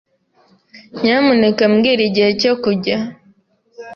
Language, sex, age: Kinyarwanda, female, 19-29